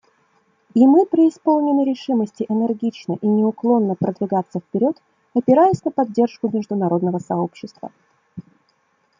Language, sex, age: Russian, female, 30-39